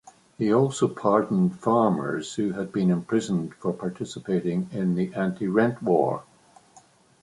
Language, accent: English, Irish English